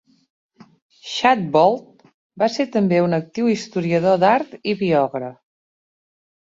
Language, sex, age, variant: Catalan, female, 40-49, Central